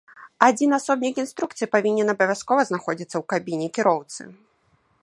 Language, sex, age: Belarusian, female, 19-29